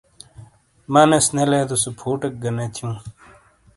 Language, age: Shina, 30-39